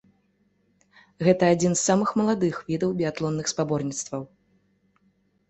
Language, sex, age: Belarusian, female, 19-29